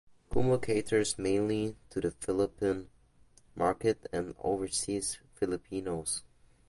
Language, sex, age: English, male, under 19